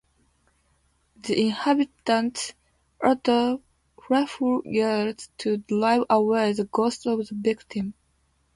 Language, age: English, 19-29